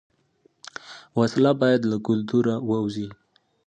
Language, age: Pashto, 19-29